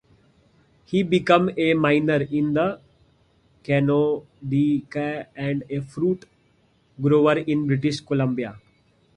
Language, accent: English, India and South Asia (India, Pakistan, Sri Lanka)